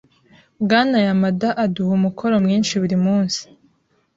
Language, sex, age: Kinyarwanda, female, 19-29